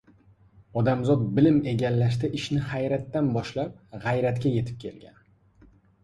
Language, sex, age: Uzbek, male, 19-29